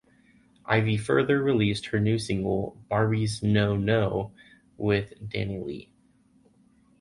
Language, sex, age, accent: English, male, 19-29, United States English